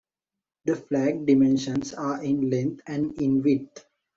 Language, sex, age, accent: English, male, 19-29, England English